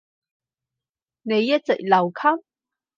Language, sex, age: Cantonese, female, 30-39